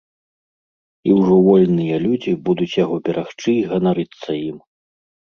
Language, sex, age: Belarusian, male, 40-49